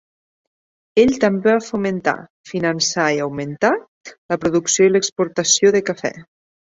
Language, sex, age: Catalan, female, 30-39